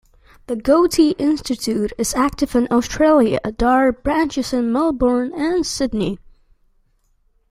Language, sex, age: English, male, under 19